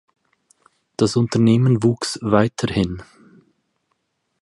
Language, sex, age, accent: German, male, 30-39, Schweizerdeutsch